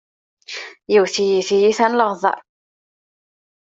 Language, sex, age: Kabyle, female, 19-29